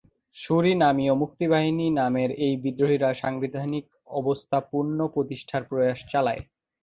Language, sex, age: Bengali, male, 19-29